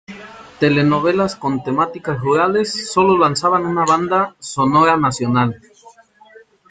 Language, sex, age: Spanish, male, 40-49